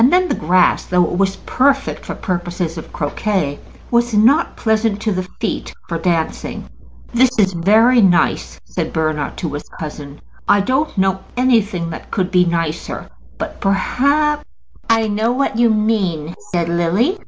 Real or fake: real